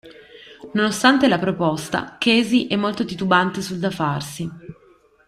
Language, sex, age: Italian, female, 30-39